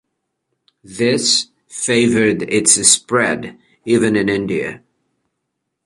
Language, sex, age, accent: English, male, 40-49, United States English